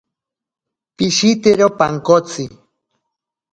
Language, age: Ashéninka Perené, 40-49